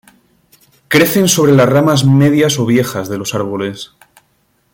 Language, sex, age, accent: Spanish, male, 40-49, España: Sur peninsular (Andalucia, Extremadura, Murcia)